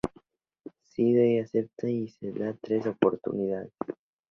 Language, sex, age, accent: Spanish, male, under 19, México